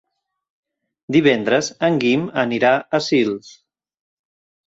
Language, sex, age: Catalan, male, 30-39